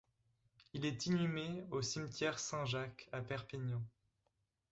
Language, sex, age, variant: French, male, 19-29, Français de métropole